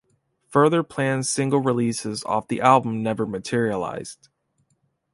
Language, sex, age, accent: English, male, 19-29, United States English